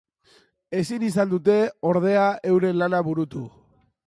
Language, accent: Basque, Mendebalekoa (Araba, Bizkaia, Gipuzkoako mendebaleko herri batzuk)